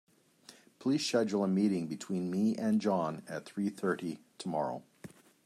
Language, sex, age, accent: English, male, 60-69, Canadian English